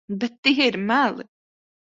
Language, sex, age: Latvian, female, 30-39